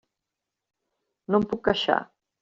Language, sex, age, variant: Catalan, female, 30-39, Central